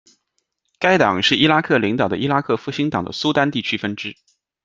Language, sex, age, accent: Chinese, male, 30-39, 出生地：浙江省